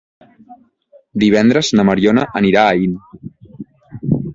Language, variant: Catalan, Central